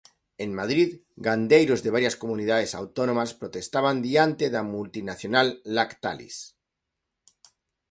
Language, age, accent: Galician, 40-49, Normativo (estándar)